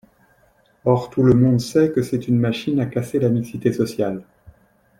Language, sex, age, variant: French, male, 30-39, Français de métropole